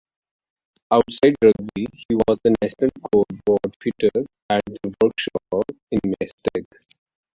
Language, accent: English, India and South Asia (India, Pakistan, Sri Lanka)